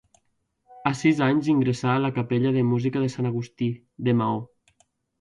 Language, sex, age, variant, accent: Catalan, male, 19-29, Valencià central, valencià